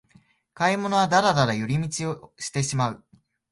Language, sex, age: Japanese, male, 19-29